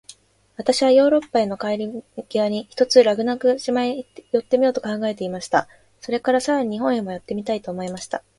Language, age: Japanese, 19-29